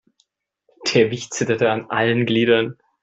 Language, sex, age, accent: German, male, 19-29, Deutschland Deutsch